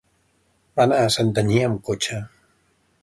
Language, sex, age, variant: Catalan, male, 50-59, Central